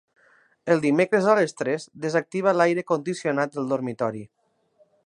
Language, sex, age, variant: Catalan, female, 40-49, Nord-Occidental